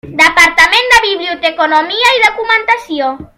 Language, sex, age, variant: Catalan, male, under 19, Central